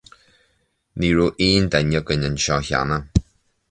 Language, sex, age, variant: Irish, male, 30-39, Gaeilge Uladh